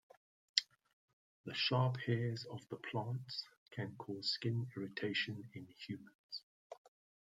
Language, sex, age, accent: English, male, 50-59, Southern African (South Africa, Zimbabwe, Namibia)